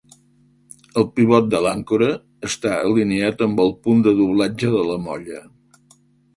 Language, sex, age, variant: Catalan, male, 70-79, Central